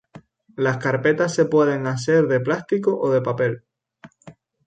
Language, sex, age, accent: Spanish, male, 19-29, España: Islas Canarias